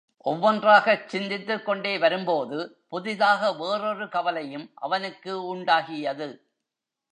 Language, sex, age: Tamil, male, 70-79